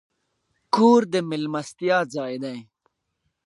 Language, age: Pashto, 19-29